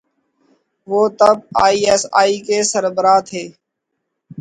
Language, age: Urdu, 40-49